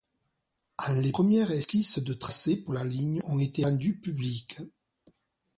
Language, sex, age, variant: French, male, 40-49, Français de métropole